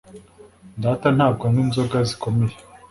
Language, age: Kinyarwanda, 19-29